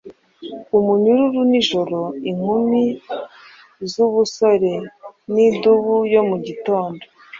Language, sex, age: Kinyarwanda, female, 30-39